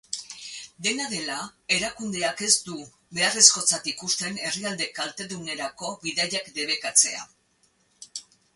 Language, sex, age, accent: Basque, female, 60-69, Erdialdekoa edo Nafarra (Gipuzkoa, Nafarroa)